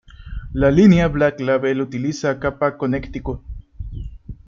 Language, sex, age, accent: Spanish, male, 19-29, México